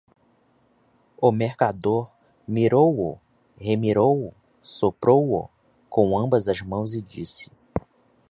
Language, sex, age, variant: Portuguese, male, 19-29, Portuguese (Brasil)